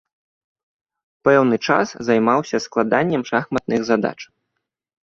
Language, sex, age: Belarusian, male, 30-39